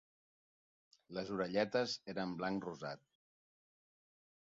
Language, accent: Catalan, Neutre